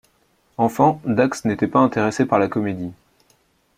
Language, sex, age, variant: French, male, 19-29, Français de métropole